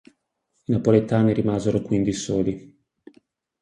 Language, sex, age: Italian, male, 40-49